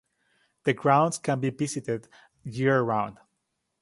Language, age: English, 19-29